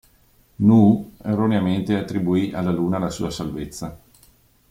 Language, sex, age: Italian, male, 40-49